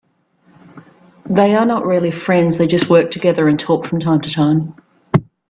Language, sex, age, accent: English, female, 40-49, Australian English